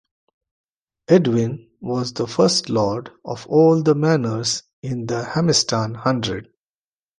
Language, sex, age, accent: English, male, 40-49, India and South Asia (India, Pakistan, Sri Lanka)